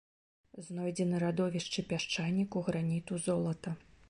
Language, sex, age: Belarusian, female, 30-39